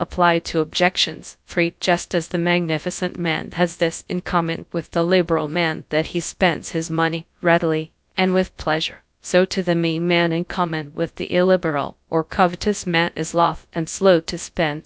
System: TTS, GradTTS